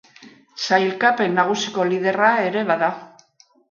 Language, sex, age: Basque, female, 60-69